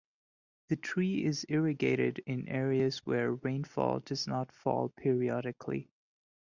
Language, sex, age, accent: English, male, 30-39, India and South Asia (India, Pakistan, Sri Lanka)